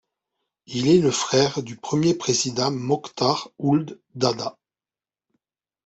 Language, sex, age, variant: French, male, 40-49, Français de métropole